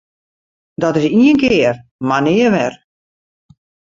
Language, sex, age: Western Frisian, female, 50-59